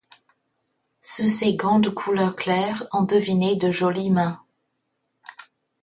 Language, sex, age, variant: French, female, 50-59, Français de métropole